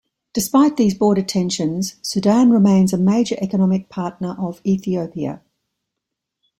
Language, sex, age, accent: English, female, 70-79, Australian English